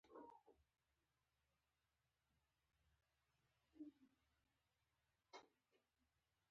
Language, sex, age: Pashto, female, 30-39